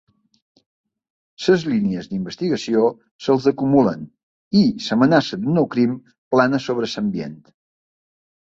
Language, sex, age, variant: Catalan, male, 60-69, Balear